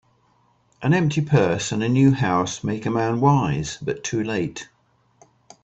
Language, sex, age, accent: English, male, 60-69, England English